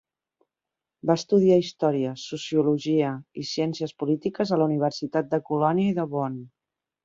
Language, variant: Catalan, Central